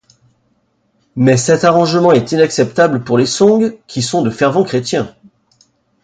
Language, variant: French, Français de métropole